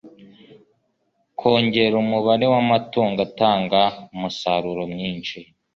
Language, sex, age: Kinyarwanda, male, 19-29